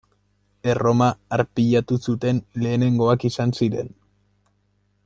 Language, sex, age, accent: Basque, male, 19-29, Mendebalekoa (Araba, Bizkaia, Gipuzkoako mendebaleko herri batzuk)